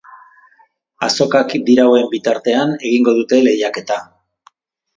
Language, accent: Basque, Mendebalekoa (Araba, Bizkaia, Gipuzkoako mendebaleko herri batzuk)